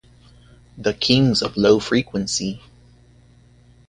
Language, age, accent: English, 30-39, United States English